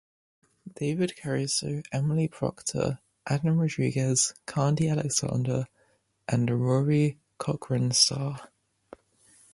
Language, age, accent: English, 19-29, England English